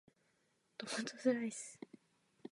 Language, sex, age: Japanese, female, 19-29